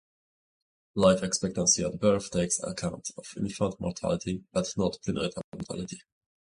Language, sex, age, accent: English, male, 19-29, England English